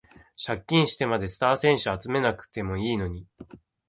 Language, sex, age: Japanese, male, 19-29